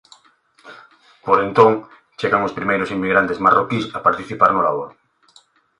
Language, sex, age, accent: Galician, male, 30-39, Normativo (estándar)